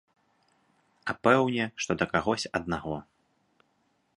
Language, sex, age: Belarusian, male, 30-39